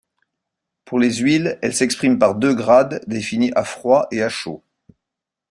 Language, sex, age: French, male, 60-69